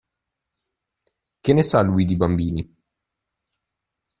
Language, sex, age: Italian, male, 19-29